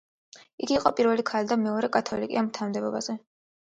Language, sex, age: Georgian, female, 19-29